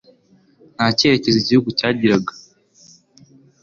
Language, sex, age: Kinyarwanda, male, under 19